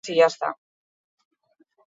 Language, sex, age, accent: Basque, female, 40-49, Mendebalekoa (Araba, Bizkaia, Gipuzkoako mendebaleko herri batzuk)